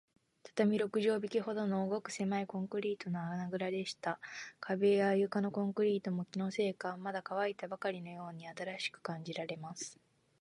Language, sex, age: Japanese, female, 19-29